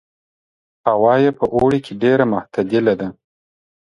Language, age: Pashto, 30-39